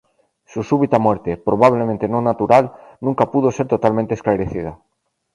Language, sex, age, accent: Spanish, male, 30-39, España: Norte peninsular (Asturias, Castilla y León, Cantabria, País Vasco, Navarra, Aragón, La Rioja, Guadalajara, Cuenca)